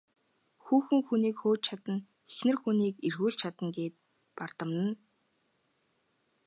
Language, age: Mongolian, 19-29